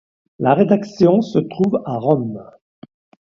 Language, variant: French, Français de métropole